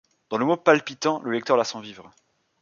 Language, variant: French, Français de métropole